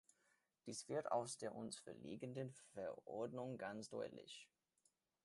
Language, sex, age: German, male, under 19